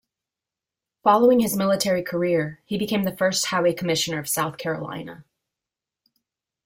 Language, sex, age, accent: English, female, 30-39, United States English